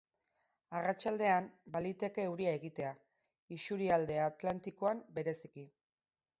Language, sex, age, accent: Basque, female, 30-39, Erdialdekoa edo Nafarra (Gipuzkoa, Nafarroa)